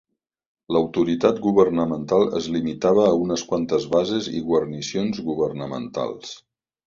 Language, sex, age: Catalan, male, 50-59